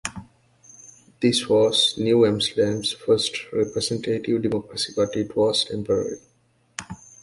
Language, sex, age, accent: English, male, 19-29, United States English